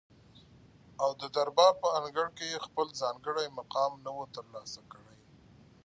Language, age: Pashto, 30-39